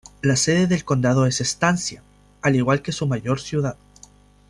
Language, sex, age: Spanish, male, 19-29